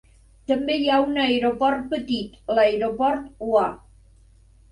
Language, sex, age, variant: Catalan, female, 60-69, Central